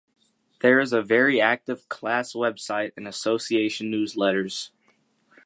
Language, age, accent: English, under 19, United States English